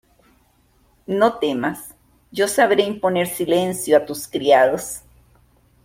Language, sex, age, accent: Spanish, female, 50-59, América central